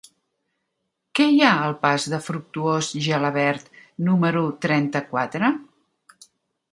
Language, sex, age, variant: Catalan, female, 60-69, Central